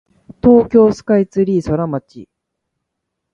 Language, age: Japanese, 19-29